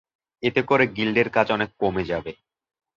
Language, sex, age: Bengali, male, 19-29